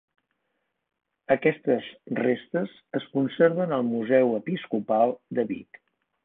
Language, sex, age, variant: Catalan, male, 60-69, Central